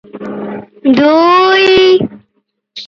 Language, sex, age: English, female, under 19